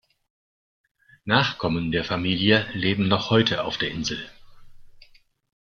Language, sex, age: German, male, 60-69